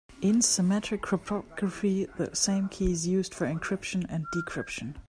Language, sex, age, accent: English, female, 40-49, England English